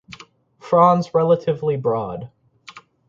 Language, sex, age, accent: English, male, 19-29, United States English